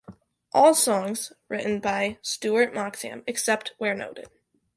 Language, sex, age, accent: English, female, under 19, United States English